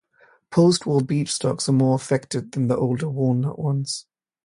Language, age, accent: English, 19-29, England English; London English